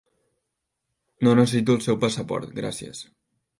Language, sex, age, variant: Catalan, male, 19-29, Central